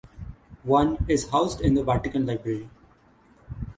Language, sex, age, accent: English, male, under 19, Canadian English; India and South Asia (India, Pakistan, Sri Lanka)